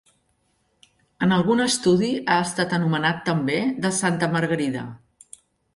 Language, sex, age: Catalan, female, 50-59